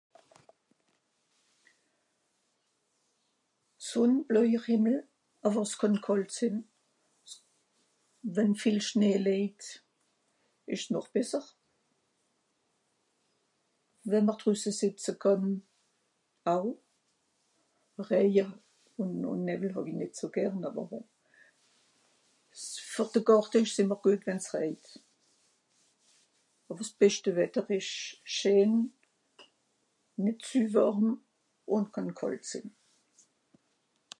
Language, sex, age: Swiss German, female, 60-69